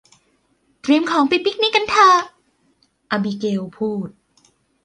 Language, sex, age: Thai, female, 19-29